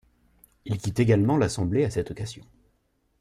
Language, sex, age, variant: French, male, 19-29, Français de métropole